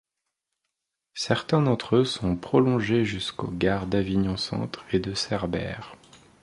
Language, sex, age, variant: French, male, 30-39, Français de métropole